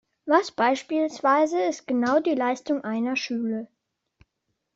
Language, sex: German, male